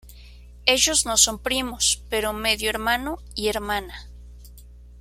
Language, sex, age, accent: Spanish, female, 30-39, México